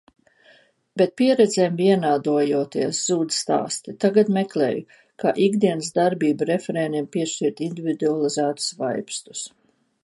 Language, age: Latvian, 60-69